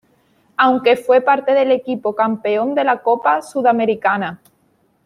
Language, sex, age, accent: Spanish, female, 19-29, España: Sur peninsular (Andalucia, Extremadura, Murcia)